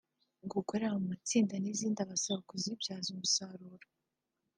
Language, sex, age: Kinyarwanda, female, under 19